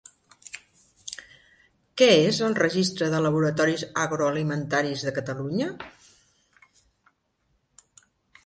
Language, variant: Catalan, Central